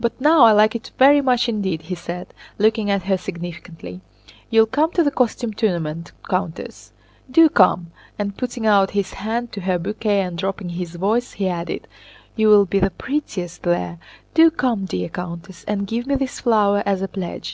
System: none